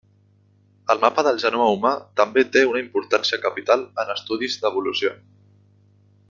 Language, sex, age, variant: Catalan, male, 19-29, Central